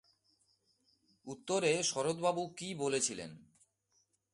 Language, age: Bengali, 40-49